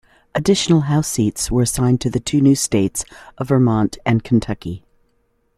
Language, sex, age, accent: English, female, 50-59, United States English